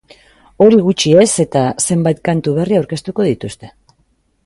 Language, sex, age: Basque, female, 40-49